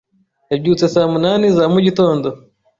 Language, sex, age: Kinyarwanda, male, 30-39